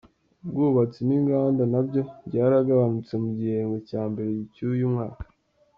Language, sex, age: Kinyarwanda, male, under 19